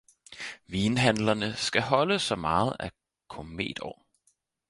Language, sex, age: Danish, male, 19-29